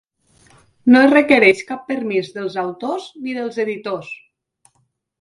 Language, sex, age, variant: Catalan, female, 40-49, Nord-Occidental